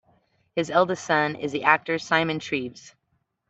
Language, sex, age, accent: English, female, 50-59, United States English